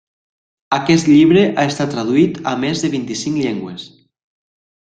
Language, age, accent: Catalan, under 19, valencià